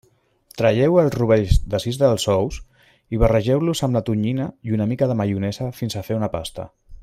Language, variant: Catalan, Central